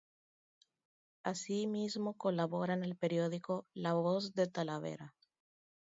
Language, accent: Spanish, América central